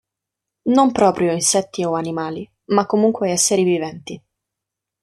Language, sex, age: Italian, female, 19-29